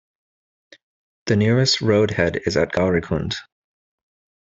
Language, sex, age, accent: English, male, 30-39, United States English